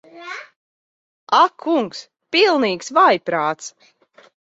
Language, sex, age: Latvian, female, 40-49